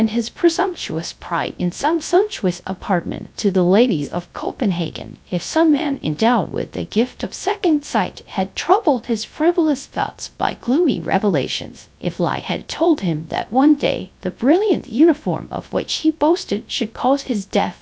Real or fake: fake